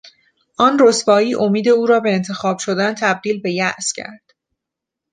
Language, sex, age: Persian, female, 30-39